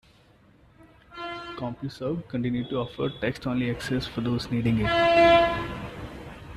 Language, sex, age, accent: English, male, 19-29, India and South Asia (India, Pakistan, Sri Lanka)